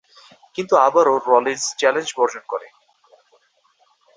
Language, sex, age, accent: Bengali, male, 19-29, Bangla